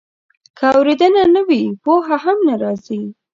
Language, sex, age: Pashto, female, under 19